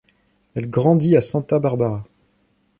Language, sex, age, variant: French, male, 30-39, Français de métropole